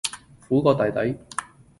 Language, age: Cantonese, 19-29